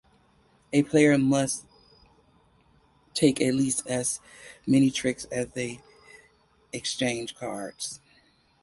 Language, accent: English, United States English